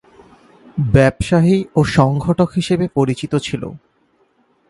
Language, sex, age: Bengali, male, 19-29